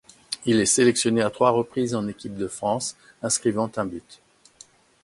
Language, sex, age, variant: French, male, 60-69, Français de métropole